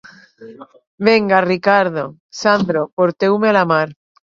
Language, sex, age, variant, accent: Catalan, female, 30-39, Alacantí, valencià